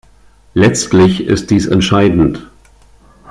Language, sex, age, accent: German, male, 50-59, Deutschland Deutsch